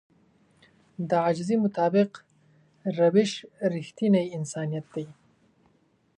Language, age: Pashto, 19-29